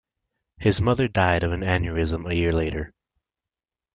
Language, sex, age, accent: English, male, under 19, United States English